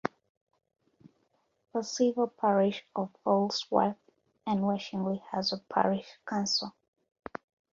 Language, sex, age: English, female, under 19